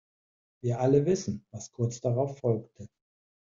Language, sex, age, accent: German, male, 40-49, Deutschland Deutsch